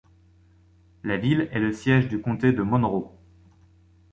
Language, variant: French, Français de métropole